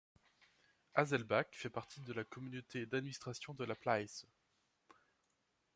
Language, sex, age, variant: French, male, 19-29, Français de métropole